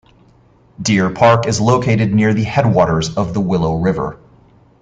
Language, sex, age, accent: English, male, 30-39, United States English